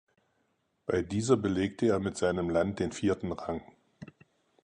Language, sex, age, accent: German, male, 50-59, Deutschland Deutsch